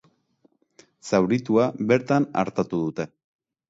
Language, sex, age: Basque, male, 30-39